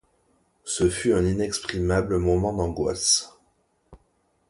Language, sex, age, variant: French, male, 30-39, Français de métropole